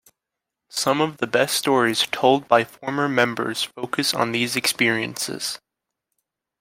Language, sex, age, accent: English, male, under 19, United States English